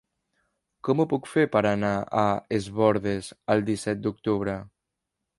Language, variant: Catalan, Central